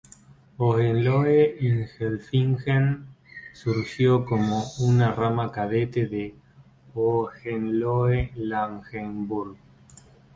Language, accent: Spanish, Rioplatense: Argentina, Uruguay, este de Bolivia, Paraguay